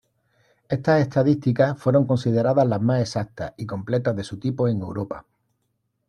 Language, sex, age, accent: Spanish, male, 50-59, España: Sur peninsular (Andalucia, Extremadura, Murcia)